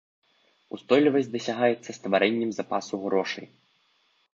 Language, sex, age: Belarusian, male, 19-29